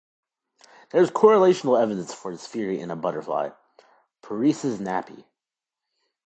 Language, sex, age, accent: English, male, under 19, United States English